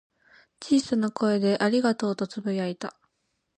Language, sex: Japanese, female